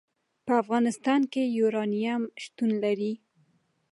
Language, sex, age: Pashto, female, 19-29